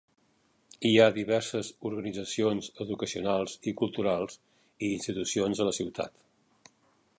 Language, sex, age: Catalan, male, 60-69